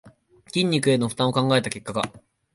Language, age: Japanese, 19-29